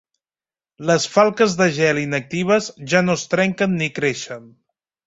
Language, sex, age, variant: Catalan, male, 30-39, Central